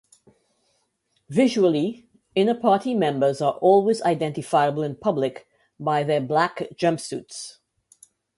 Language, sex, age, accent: English, female, 50-59, West Indies and Bermuda (Bahamas, Bermuda, Jamaica, Trinidad)